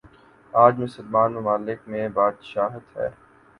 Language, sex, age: Urdu, male, 19-29